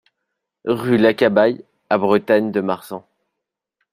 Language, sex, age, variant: French, male, 30-39, Français de métropole